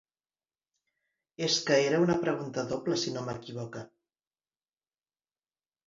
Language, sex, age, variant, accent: Catalan, female, 50-59, Central, central